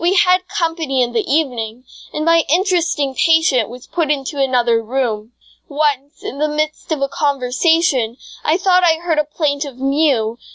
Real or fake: real